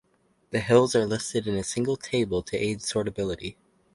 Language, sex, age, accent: English, male, under 19, Canadian English